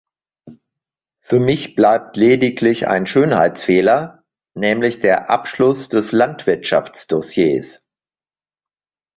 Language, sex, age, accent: German, male, 50-59, Deutschland Deutsch